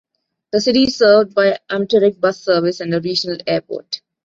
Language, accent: English, India and South Asia (India, Pakistan, Sri Lanka)